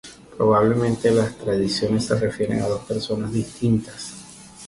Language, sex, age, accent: Spanish, male, 40-49, Caribe: Cuba, Venezuela, Puerto Rico, República Dominicana, Panamá, Colombia caribeña, México caribeño, Costa del golfo de México